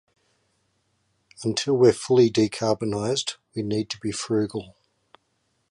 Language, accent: English, Australian English